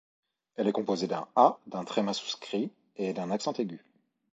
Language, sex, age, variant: French, male, 30-39, Français de métropole